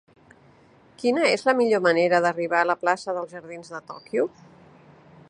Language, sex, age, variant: Catalan, female, 50-59, Central